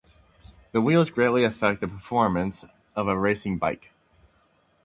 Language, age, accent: English, 19-29, United States English